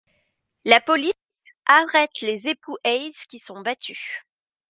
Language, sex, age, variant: French, female, 40-49, Français de métropole